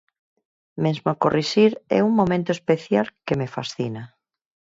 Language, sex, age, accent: Galician, female, 40-49, Normativo (estándar)